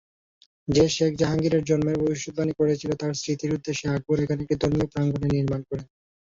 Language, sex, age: Bengali, male, 19-29